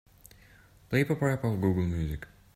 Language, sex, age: English, male, under 19